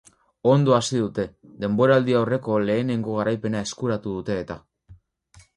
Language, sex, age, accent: Basque, male, 19-29, Mendebalekoa (Araba, Bizkaia, Gipuzkoako mendebaleko herri batzuk)